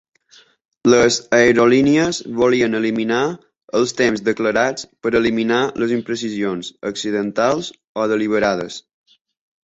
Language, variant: Catalan, Balear